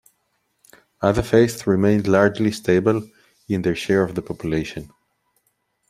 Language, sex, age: English, male, 30-39